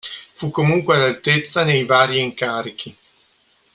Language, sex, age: Italian, male, 30-39